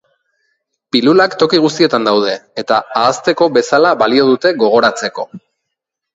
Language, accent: Basque, Erdialdekoa edo Nafarra (Gipuzkoa, Nafarroa)